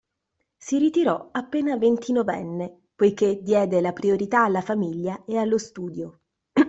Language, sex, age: Italian, female, 30-39